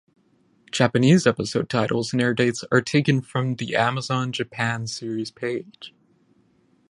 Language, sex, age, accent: English, male, 19-29, United States English